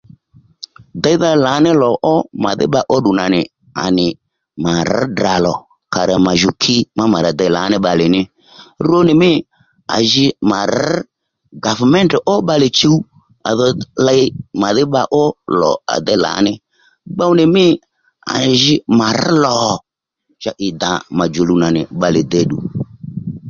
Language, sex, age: Lendu, male, 60-69